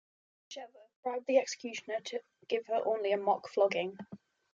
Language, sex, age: English, female, 19-29